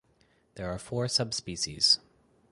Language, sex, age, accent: English, male, 30-39, United States English